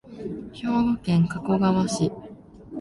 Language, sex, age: Japanese, female, 19-29